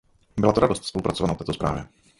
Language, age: Czech, 30-39